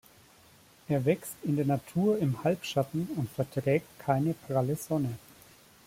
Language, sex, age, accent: German, male, 30-39, Deutschland Deutsch